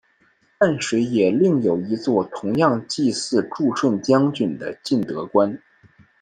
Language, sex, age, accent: Chinese, male, 19-29, 出生地：北京市